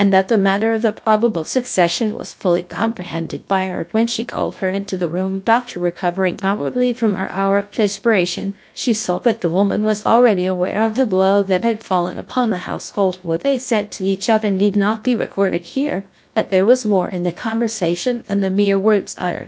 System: TTS, GlowTTS